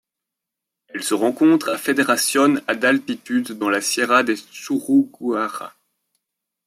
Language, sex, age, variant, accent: French, male, 30-39, Français d'Europe, Français de Belgique